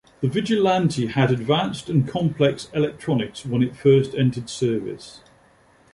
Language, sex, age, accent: English, male, 50-59, England English